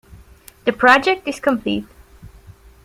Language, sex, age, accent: English, female, under 19, United States English